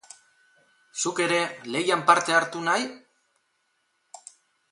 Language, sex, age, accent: Basque, male, 40-49, Mendebalekoa (Araba, Bizkaia, Gipuzkoako mendebaleko herri batzuk)